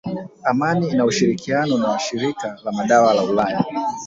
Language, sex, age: Swahili, male, 19-29